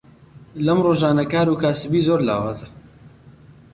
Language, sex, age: Central Kurdish, male, 19-29